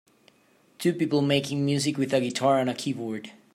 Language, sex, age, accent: English, male, 19-29, United States English